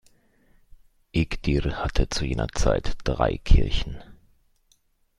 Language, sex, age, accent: German, male, 30-39, Deutschland Deutsch